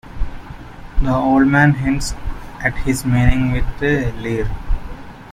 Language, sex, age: English, male, 19-29